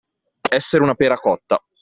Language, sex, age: Italian, male, 19-29